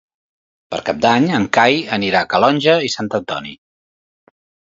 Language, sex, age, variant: Catalan, male, 50-59, Central